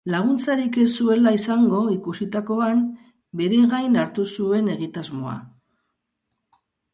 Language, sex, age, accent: Basque, female, 60-69, Erdialdekoa edo Nafarra (Gipuzkoa, Nafarroa)